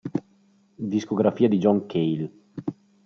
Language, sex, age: Italian, male, 30-39